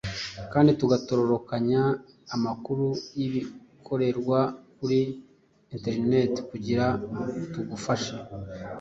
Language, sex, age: Kinyarwanda, male, 40-49